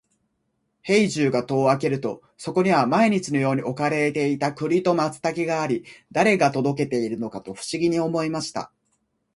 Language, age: Japanese, 19-29